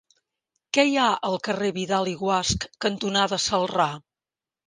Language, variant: Catalan, Central